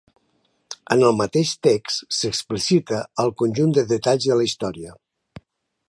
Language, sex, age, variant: Catalan, male, 60-69, Nord-Occidental